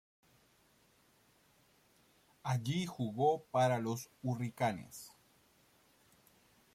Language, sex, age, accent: Spanish, male, 40-49, Chileno: Chile, Cuyo